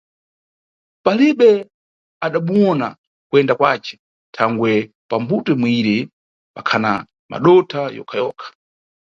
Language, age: Nyungwe, 30-39